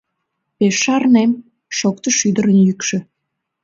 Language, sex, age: Mari, female, under 19